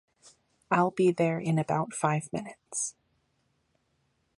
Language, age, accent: English, 19-29, United States English